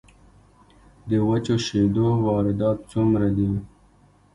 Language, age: Pashto, 19-29